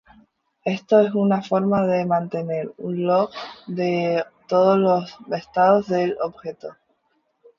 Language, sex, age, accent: Spanish, female, 19-29, España: Islas Canarias